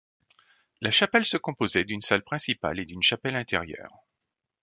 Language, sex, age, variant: French, male, 50-59, Français de métropole